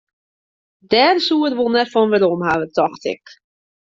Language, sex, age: Western Frisian, female, 19-29